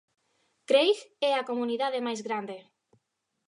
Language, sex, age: Galician, female, 30-39